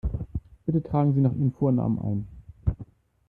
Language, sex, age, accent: German, male, 30-39, Deutschland Deutsch